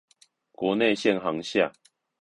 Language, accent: Chinese, 出生地：彰化縣